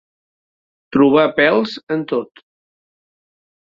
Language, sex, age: Catalan, male, 60-69